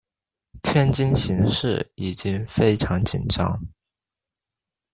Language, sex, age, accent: Chinese, male, under 19, 出生地：广东省